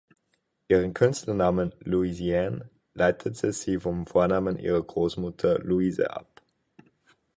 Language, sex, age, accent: German, male, 19-29, Österreichisches Deutsch